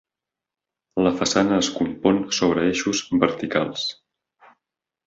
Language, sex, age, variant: Catalan, male, 30-39, Nord-Occidental